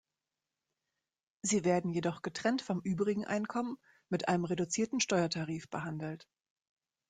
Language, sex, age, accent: German, female, 40-49, Deutschland Deutsch